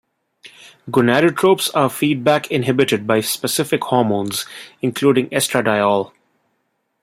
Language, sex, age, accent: English, male, 19-29, India and South Asia (India, Pakistan, Sri Lanka)